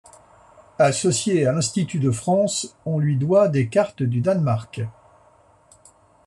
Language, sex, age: French, male, 60-69